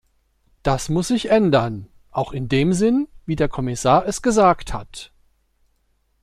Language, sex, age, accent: German, male, 50-59, Deutschland Deutsch